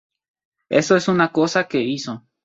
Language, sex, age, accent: Spanish, male, 19-29, México